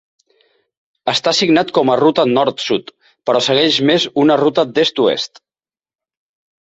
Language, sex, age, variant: Catalan, male, 30-39, Central